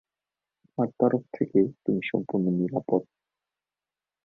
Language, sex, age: Bengali, male, 19-29